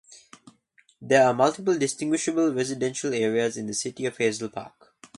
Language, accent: English, Australian English